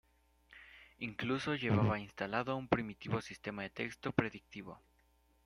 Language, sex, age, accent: Spanish, male, under 19, México